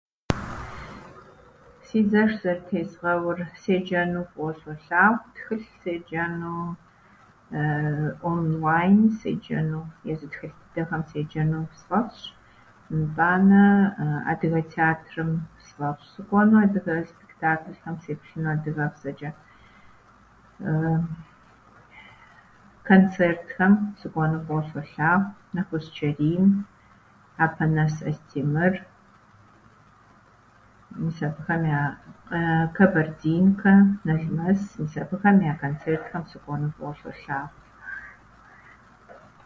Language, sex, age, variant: Kabardian, female, 50-59, Адыгэбзэ (Къэбэрдей, Кирил, Урысей)